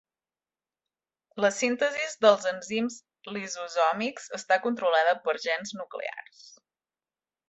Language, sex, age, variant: Catalan, female, 30-39, Central